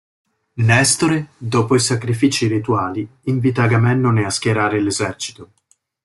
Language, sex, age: Italian, male, 40-49